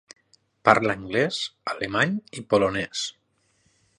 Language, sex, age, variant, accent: Catalan, male, 30-39, Nord-Occidental, Lleidatà